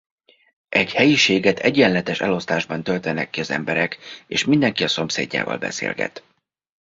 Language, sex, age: Hungarian, male, 30-39